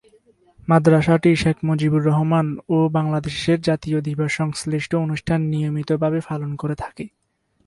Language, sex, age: Bengali, male, 19-29